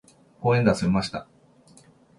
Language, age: Japanese, 40-49